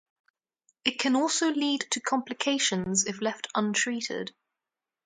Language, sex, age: English, female, 19-29